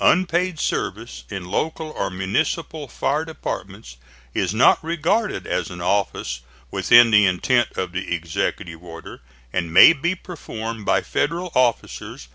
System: none